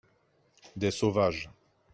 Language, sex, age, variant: French, male, 40-49, Français de métropole